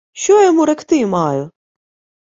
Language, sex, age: Ukrainian, female, 19-29